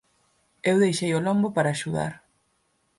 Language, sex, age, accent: Galician, female, 19-29, Normativo (estándar)